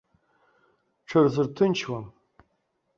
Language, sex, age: Abkhazian, male, 40-49